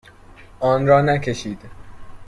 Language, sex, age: Persian, male, 19-29